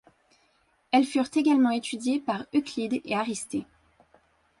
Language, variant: French, Français de métropole